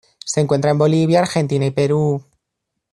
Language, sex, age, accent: Spanish, male, 19-29, España: Centro-Sur peninsular (Madrid, Toledo, Castilla-La Mancha)